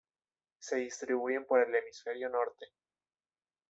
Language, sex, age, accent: Spanish, male, 19-29, México